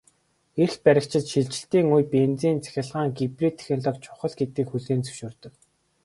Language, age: Mongolian, 19-29